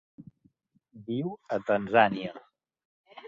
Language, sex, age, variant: Catalan, male, 30-39, Central